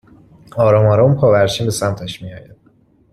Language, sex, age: Persian, male, 19-29